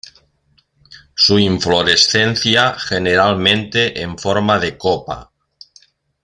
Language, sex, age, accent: Spanish, male, 50-59, España: Norte peninsular (Asturias, Castilla y León, Cantabria, País Vasco, Navarra, Aragón, La Rioja, Guadalajara, Cuenca)